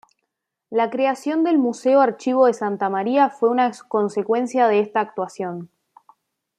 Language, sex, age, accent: Spanish, female, under 19, Rioplatense: Argentina, Uruguay, este de Bolivia, Paraguay